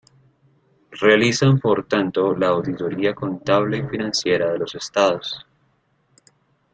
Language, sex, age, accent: Spanish, male, 19-29, Andino-Pacífico: Colombia, Perú, Ecuador, oeste de Bolivia y Venezuela andina